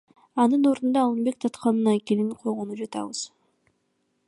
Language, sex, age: Kyrgyz, female, under 19